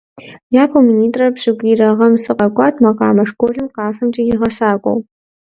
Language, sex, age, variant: Kabardian, female, under 19, Адыгэбзэ (Къэбэрдей, Кирил, псоми зэдай)